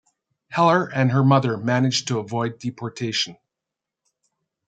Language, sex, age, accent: English, male, 60-69, Canadian English